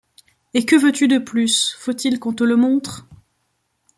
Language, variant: French, Français de métropole